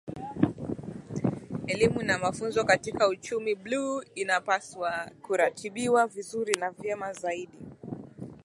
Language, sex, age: Swahili, male, 19-29